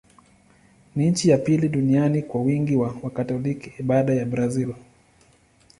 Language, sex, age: Swahili, male, 30-39